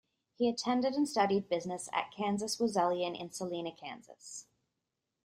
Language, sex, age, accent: English, female, 19-29, Australian English